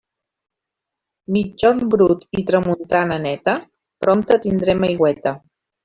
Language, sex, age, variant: Catalan, female, 40-49, Central